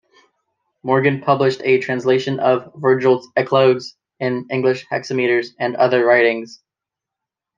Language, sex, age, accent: English, male, 19-29, United States English